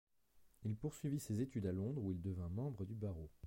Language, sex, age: French, male, 30-39